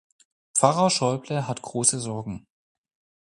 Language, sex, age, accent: German, male, 40-49, Deutschland Deutsch